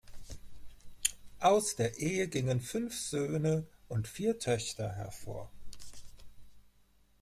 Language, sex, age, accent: German, male, 40-49, Deutschland Deutsch